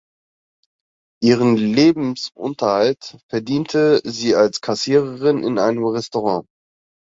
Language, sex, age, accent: German, male, 19-29, Deutschland Deutsch